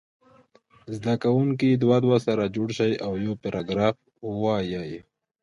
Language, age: Pashto, 19-29